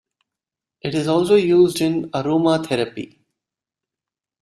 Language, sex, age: English, male, 19-29